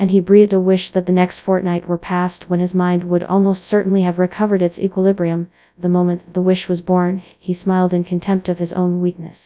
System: TTS, FastPitch